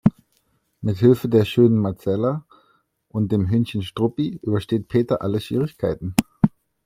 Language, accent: German, Deutschland Deutsch